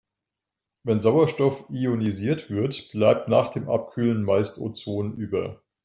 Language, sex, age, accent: German, male, 50-59, Deutschland Deutsch